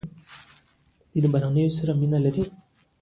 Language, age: Pashto, 19-29